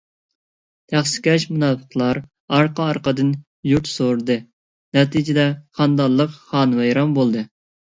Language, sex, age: Uyghur, male, 30-39